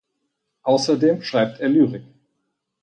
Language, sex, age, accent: German, male, 40-49, Deutschland Deutsch